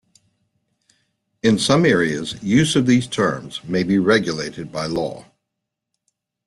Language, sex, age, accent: English, male, 60-69, United States English